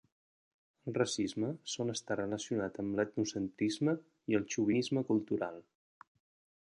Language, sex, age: Catalan, male, 30-39